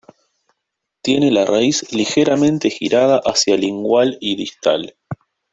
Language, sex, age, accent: Spanish, male, 19-29, Rioplatense: Argentina, Uruguay, este de Bolivia, Paraguay